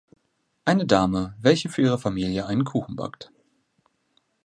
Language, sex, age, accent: German, male, 19-29, Deutschland Deutsch